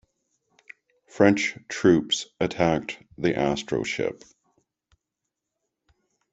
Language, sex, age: English, male, 40-49